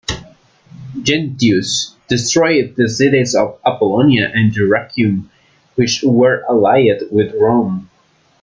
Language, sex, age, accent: English, male, 19-29, United States English